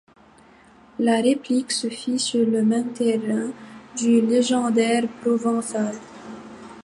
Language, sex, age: French, female, 19-29